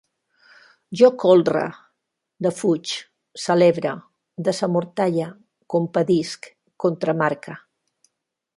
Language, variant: Catalan, Septentrional